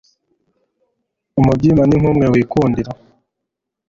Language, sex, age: Kinyarwanda, male, 19-29